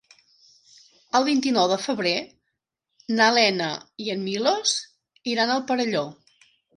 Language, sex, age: Catalan, female, 40-49